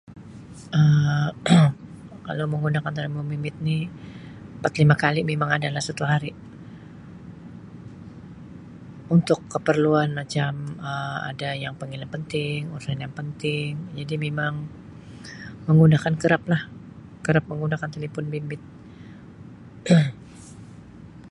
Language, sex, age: Sabah Malay, female, 50-59